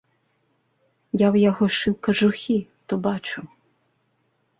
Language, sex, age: Belarusian, female, 50-59